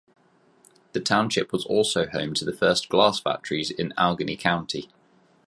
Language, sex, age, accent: English, male, 19-29, England English